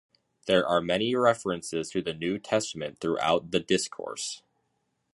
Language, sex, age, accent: English, male, under 19, United States English